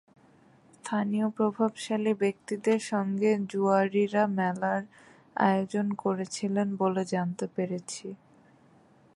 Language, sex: Bengali, female